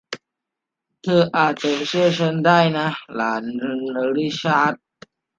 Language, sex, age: Thai, male, under 19